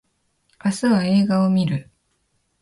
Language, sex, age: Japanese, female, 19-29